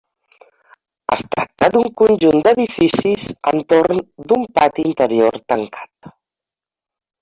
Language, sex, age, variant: Catalan, female, 40-49, Central